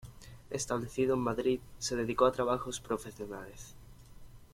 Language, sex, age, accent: Spanish, male, 19-29, España: Sur peninsular (Andalucia, Extremadura, Murcia)